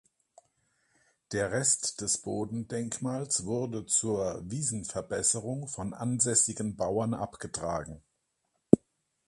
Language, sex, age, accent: German, male, 60-69, Deutschland Deutsch